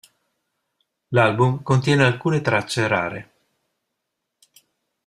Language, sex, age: Italian, male, 60-69